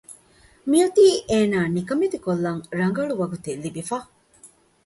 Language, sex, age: Divehi, female, 40-49